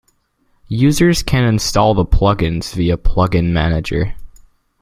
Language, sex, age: English, male, under 19